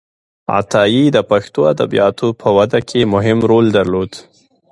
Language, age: Pashto, 30-39